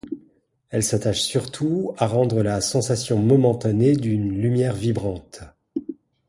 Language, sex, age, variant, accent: French, male, 40-49, Français d'Europe, Français de Belgique